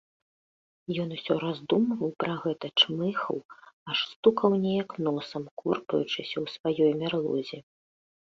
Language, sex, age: Belarusian, female, 40-49